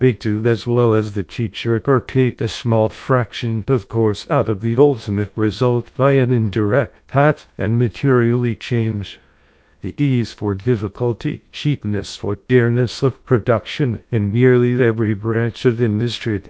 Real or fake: fake